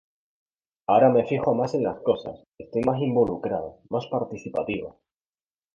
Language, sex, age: Spanish, male, 19-29